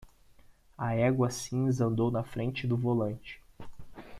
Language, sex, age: Portuguese, male, 30-39